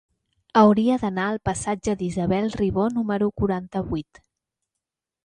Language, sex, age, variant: Catalan, female, 30-39, Central